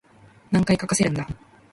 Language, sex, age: Japanese, female, 19-29